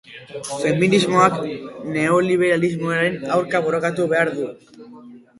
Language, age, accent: Basque, 19-29, Erdialdekoa edo Nafarra (Gipuzkoa, Nafarroa)